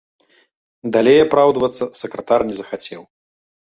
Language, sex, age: Belarusian, male, 40-49